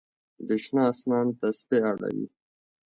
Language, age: Pashto, 30-39